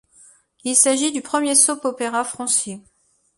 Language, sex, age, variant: French, female, 40-49, Français de métropole